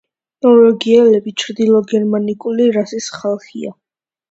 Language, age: Georgian, under 19